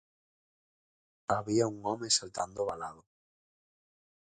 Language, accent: Galician, Normativo (estándar)